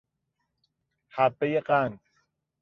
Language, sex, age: Persian, male, 30-39